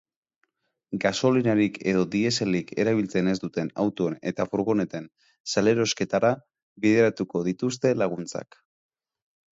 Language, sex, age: Basque, male, 30-39